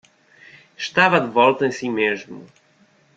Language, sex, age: Portuguese, male, 30-39